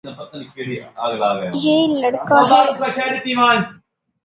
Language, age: Urdu, 40-49